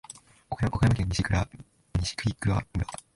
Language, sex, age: Japanese, male, 19-29